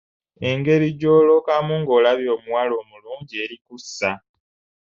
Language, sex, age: Ganda, female, 19-29